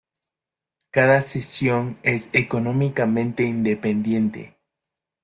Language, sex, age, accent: Spanish, male, 19-29, Andino-Pacífico: Colombia, Perú, Ecuador, oeste de Bolivia y Venezuela andina